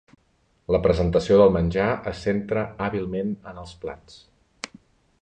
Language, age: Catalan, 40-49